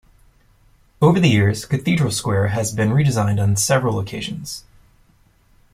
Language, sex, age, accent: English, male, 30-39, United States English